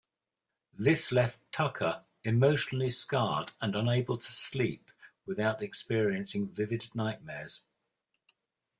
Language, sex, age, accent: English, male, 60-69, England English